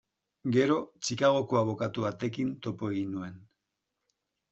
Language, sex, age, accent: Basque, male, 60-69, Mendebalekoa (Araba, Bizkaia, Gipuzkoako mendebaleko herri batzuk)